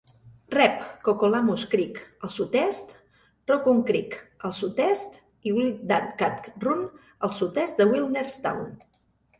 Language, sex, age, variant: Catalan, female, 50-59, Central